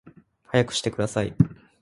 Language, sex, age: Japanese, male, 19-29